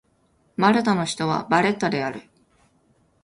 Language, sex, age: Japanese, female, 19-29